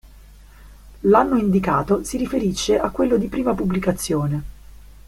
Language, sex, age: Italian, female, 40-49